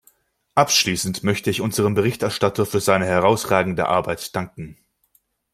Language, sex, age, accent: German, male, 19-29, Deutschland Deutsch